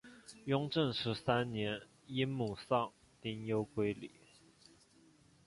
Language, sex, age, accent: Chinese, male, 19-29, 出生地：江西省